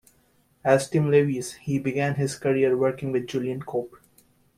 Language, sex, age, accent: English, male, 19-29, United States English